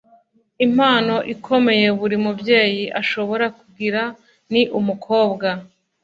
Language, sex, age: Kinyarwanda, female, 19-29